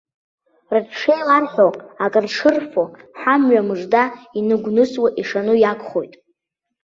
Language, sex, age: Abkhazian, female, under 19